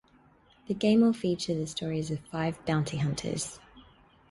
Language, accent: English, Australian English